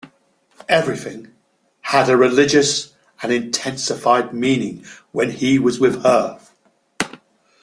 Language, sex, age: English, male, 60-69